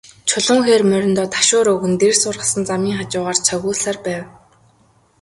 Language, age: Mongolian, 19-29